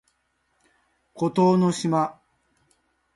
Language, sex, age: Japanese, male, 60-69